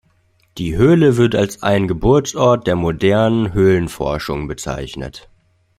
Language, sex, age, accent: German, male, 19-29, Deutschland Deutsch